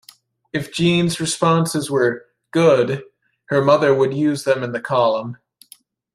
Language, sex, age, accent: English, male, 19-29, United States English